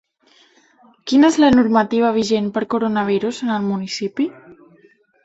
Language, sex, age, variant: Catalan, female, 19-29, Balear